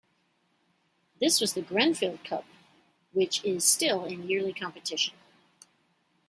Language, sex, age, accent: English, female, 50-59, United States English